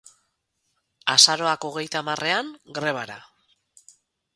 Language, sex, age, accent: Basque, female, 40-49, Mendebalekoa (Araba, Bizkaia, Gipuzkoako mendebaleko herri batzuk)